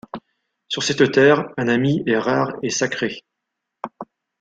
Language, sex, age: French, male, 40-49